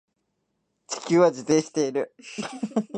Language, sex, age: Japanese, male, 19-29